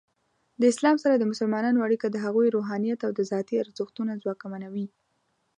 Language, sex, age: Pashto, female, 19-29